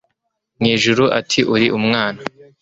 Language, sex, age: Kinyarwanda, male, 30-39